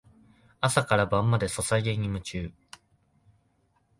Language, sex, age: Japanese, male, 19-29